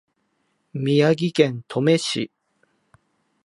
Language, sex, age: Japanese, male, 50-59